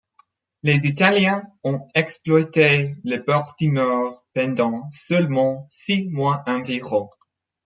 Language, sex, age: French, male, 19-29